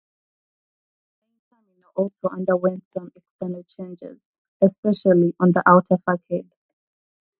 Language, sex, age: English, female, 19-29